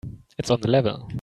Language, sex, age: English, male, 19-29